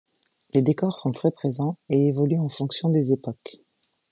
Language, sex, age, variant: French, female, 40-49, Français de métropole